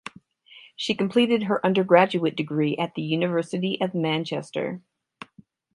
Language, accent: English, United States English; Canadian English